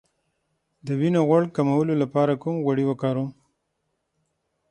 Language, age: Pashto, 40-49